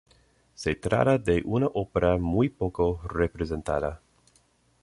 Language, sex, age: Spanish, male, 19-29